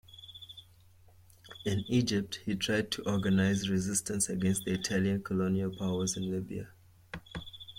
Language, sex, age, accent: English, male, 19-29, Southern African (South Africa, Zimbabwe, Namibia)